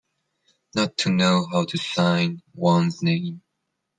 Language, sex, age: English, male, under 19